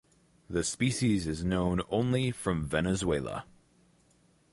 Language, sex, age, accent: English, male, 19-29, United States English